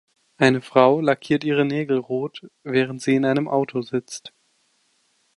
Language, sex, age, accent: German, male, 19-29, Deutschland Deutsch